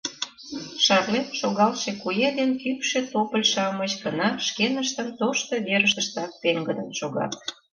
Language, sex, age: Mari, female, 40-49